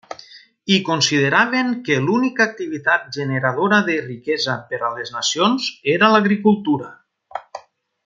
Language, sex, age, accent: Catalan, male, 40-49, valencià